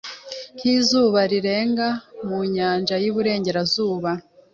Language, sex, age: Kinyarwanda, female, 19-29